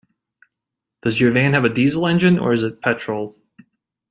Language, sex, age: English, male, 30-39